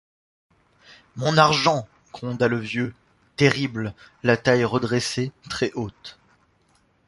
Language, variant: French, Français de métropole